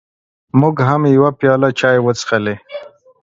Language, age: Pashto, 30-39